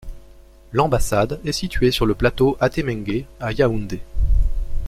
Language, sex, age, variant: French, male, 19-29, Français de métropole